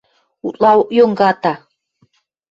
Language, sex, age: Western Mari, female, 50-59